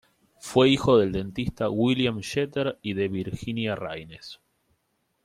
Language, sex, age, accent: Spanish, male, 19-29, Rioplatense: Argentina, Uruguay, este de Bolivia, Paraguay